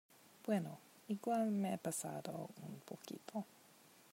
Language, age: Spanish, 19-29